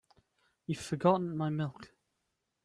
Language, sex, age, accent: English, male, 30-39, England English